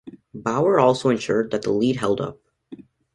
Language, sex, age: English, male, under 19